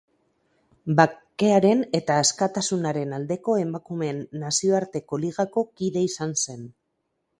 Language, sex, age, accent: Basque, female, 40-49, Mendebalekoa (Araba, Bizkaia, Gipuzkoako mendebaleko herri batzuk)